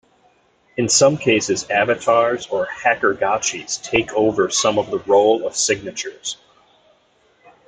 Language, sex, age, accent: English, male, 40-49, United States English